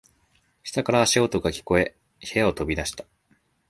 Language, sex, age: Japanese, male, 19-29